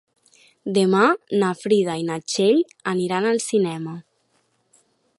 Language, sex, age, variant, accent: Catalan, female, 19-29, Nord-Occidental, central